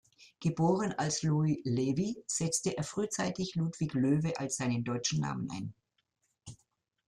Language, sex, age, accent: German, female, 70-79, Deutschland Deutsch